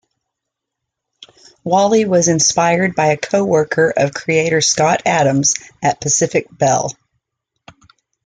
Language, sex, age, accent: English, female, 50-59, United States English